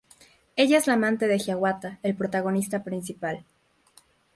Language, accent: Spanish, México